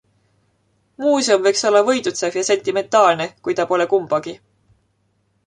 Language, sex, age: Estonian, female, 19-29